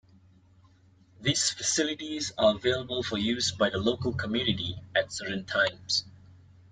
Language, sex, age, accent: English, male, 19-29, Singaporean English